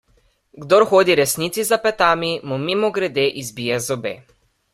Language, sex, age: Slovenian, male, under 19